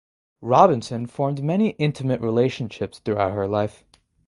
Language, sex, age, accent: English, male, under 19, United States English